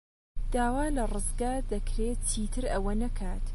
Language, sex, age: Central Kurdish, female, 19-29